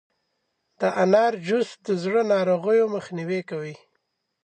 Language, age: Pashto, 40-49